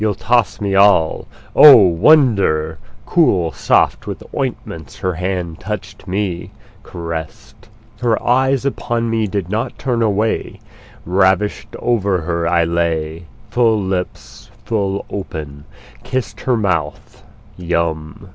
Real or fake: real